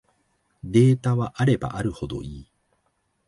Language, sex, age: Japanese, male, 50-59